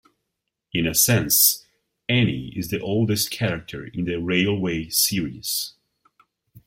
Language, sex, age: English, male, 30-39